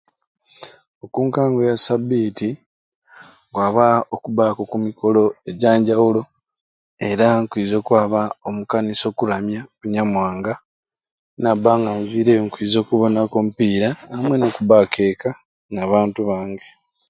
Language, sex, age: Ruuli, male, 30-39